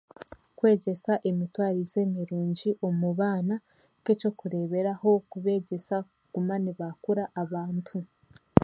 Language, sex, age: Chiga, female, 19-29